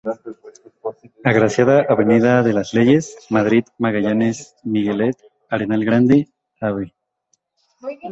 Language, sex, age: Spanish, male, 19-29